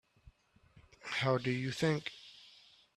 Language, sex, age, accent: English, male, 30-39, United States English